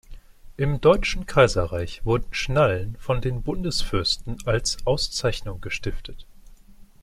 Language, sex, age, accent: German, male, 19-29, Deutschland Deutsch